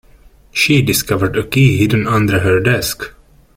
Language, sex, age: English, male, 30-39